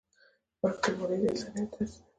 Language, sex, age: Pashto, female, 19-29